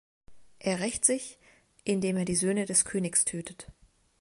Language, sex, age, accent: German, female, 30-39, Deutschland Deutsch